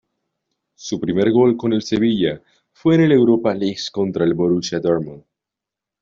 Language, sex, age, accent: Spanish, male, under 19, Andino-Pacífico: Colombia, Perú, Ecuador, oeste de Bolivia y Venezuela andina